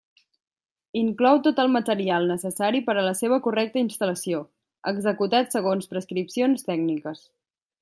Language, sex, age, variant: Catalan, female, under 19, Central